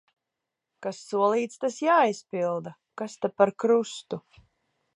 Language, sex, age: Latvian, female, 40-49